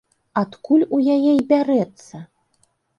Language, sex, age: Belarusian, female, 40-49